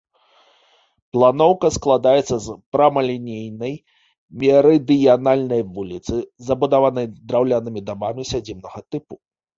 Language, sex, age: Belarusian, male, 30-39